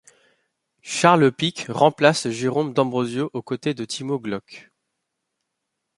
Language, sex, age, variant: French, male, 30-39, Français de métropole